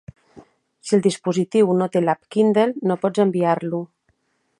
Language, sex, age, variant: Catalan, female, 50-59, Central